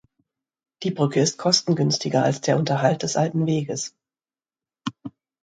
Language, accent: German, Deutschland Deutsch